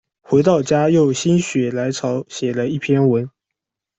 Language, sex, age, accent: Chinese, male, 19-29, 出生地：浙江省